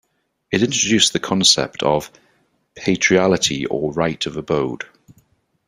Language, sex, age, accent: English, male, 30-39, England English